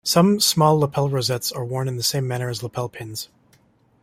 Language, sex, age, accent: English, male, 19-29, Canadian English